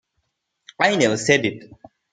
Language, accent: English, India and South Asia (India, Pakistan, Sri Lanka)